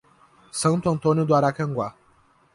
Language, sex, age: Portuguese, male, 19-29